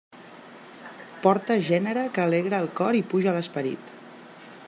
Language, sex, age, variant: Catalan, female, 30-39, Central